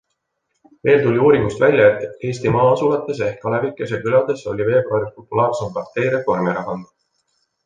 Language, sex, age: Estonian, male, 40-49